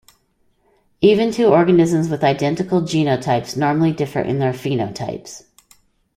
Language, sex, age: English, female, 50-59